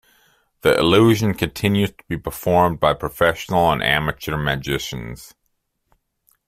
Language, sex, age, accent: English, male, 30-39, Canadian English